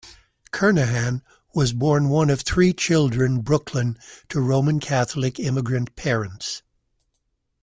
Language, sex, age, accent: English, male, 70-79, United States English